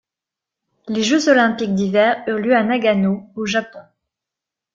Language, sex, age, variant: French, female, 19-29, Français de métropole